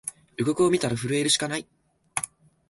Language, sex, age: Japanese, male, 19-29